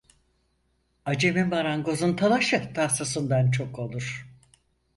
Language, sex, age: Turkish, female, 80-89